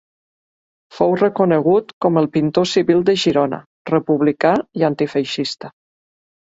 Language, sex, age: Catalan, female, 50-59